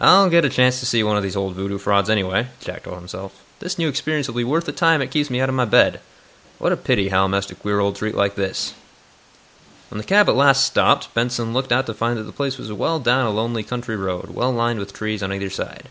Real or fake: real